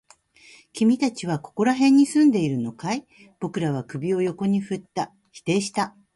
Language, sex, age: Japanese, female, 50-59